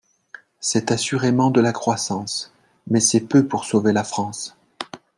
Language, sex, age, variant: French, male, 40-49, Français de métropole